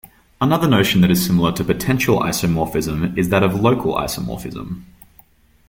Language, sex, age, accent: English, male, 19-29, Australian English